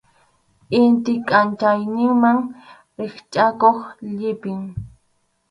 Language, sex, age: Arequipa-La Unión Quechua, female, under 19